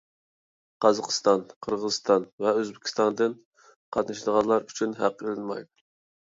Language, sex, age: Uyghur, male, 19-29